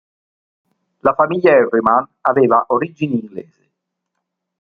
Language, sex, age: Italian, male, 40-49